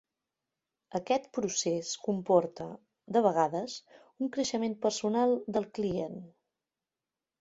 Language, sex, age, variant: Catalan, female, 19-29, Central